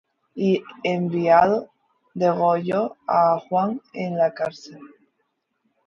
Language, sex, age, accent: Spanish, female, 19-29, España: Islas Canarias